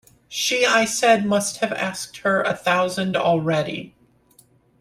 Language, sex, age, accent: English, female, 30-39, United States English